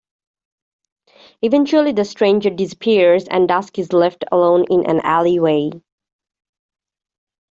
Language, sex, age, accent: English, female, 19-29, England English